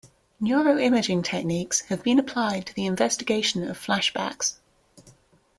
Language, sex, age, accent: English, female, 30-39, England English